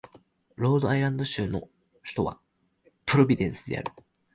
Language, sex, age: Japanese, male, 19-29